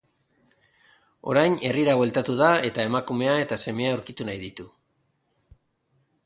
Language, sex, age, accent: Basque, male, 50-59, Erdialdekoa edo Nafarra (Gipuzkoa, Nafarroa)